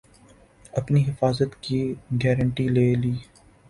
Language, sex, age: Urdu, male, 19-29